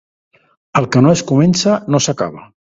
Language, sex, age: Catalan, male, 60-69